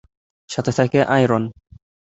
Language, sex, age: Bengali, male, 19-29